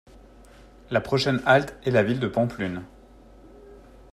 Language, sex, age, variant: French, male, 30-39, Français de métropole